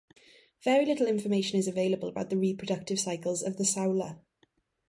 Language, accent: English, Welsh English